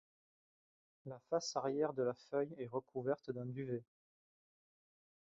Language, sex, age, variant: French, male, 30-39, Français de métropole